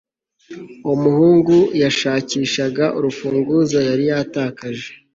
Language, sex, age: Kinyarwanda, male, 19-29